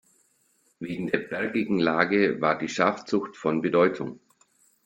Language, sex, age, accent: German, male, 40-49, Deutschland Deutsch